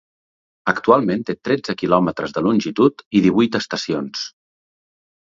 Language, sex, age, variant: Catalan, male, 40-49, Central